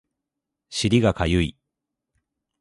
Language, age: Japanese, 30-39